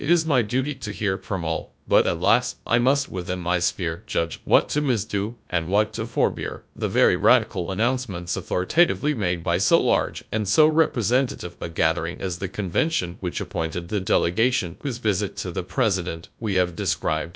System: TTS, GradTTS